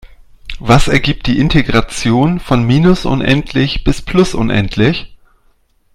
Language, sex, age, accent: German, male, 40-49, Deutschland Deutsch